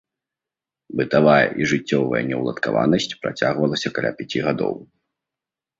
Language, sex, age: Belarusian, male, 19-29